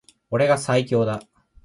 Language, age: Japanese, 19-29